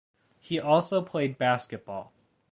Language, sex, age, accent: English, male, under 19, United States English